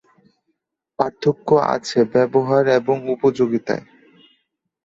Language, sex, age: Bengali, male, 19-29